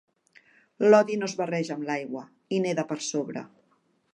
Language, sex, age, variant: Catalan, female, 50-59, Central